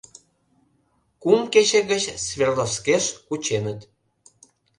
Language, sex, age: Mari, male, 50-59